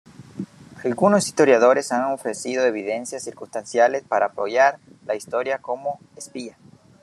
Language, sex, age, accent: Spanish, male, 19-29, América central